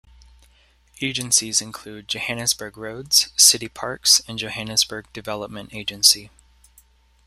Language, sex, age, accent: English, male, 19-29, United States English